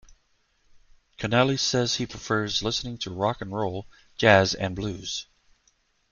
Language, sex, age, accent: English, male, 30-39, United States English